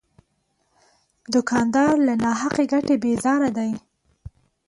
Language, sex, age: Pashto, female, 19-29